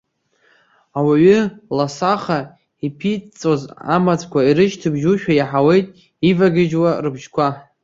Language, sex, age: Abkhazian, male, under 19